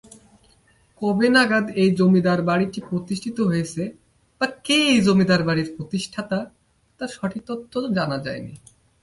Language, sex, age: Bengali, male, 19-29